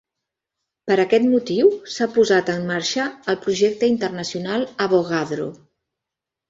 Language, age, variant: Catalan, 50-59, Central